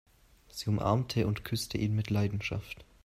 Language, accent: German, Deutschland Deutsch